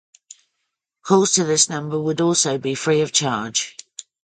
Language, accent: English, England English